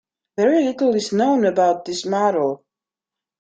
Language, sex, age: English, female, 40-49